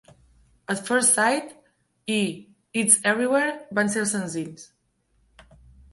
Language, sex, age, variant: Catalan, female, 19-29, Central